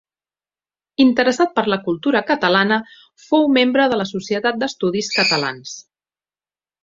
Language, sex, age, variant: Catalan, female, 50-59, Central